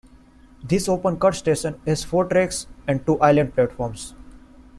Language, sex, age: English, male, 19-29